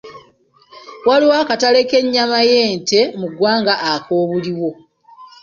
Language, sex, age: Ganda, female, 30-39